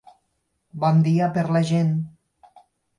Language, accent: Catalan, valencià